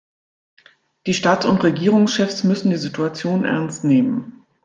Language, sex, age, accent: German, female, 50-59, Deutschland Deutsch